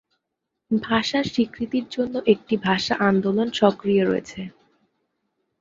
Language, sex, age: Bengali, female, 19-29